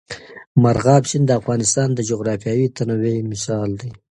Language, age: Pashto, 30-39